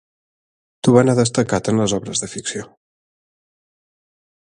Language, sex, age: Catalan, male, 30-39